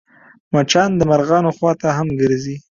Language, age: Pashto, 19-29